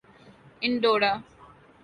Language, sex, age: Urdu, female, 19-29